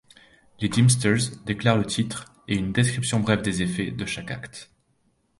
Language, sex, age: French, male, 30-39